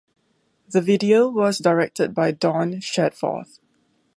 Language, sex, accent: English, female, Singaporean English